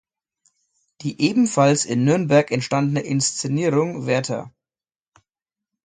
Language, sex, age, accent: German, male, 40-49, Deutschland Deutsch